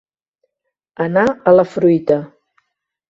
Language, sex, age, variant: Catalan, female, 60-69, Central